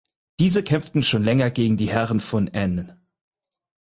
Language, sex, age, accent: German, male, 30-39, Deutschland Deutsch